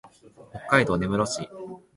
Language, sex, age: Japanese, male, 19-29